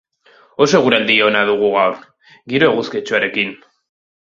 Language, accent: Basque, Erdialdekoa edo Nafarra (Gipuzkoa, Nafarroa)